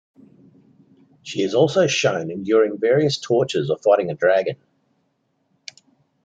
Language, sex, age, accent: English, male, 30-39, Australian English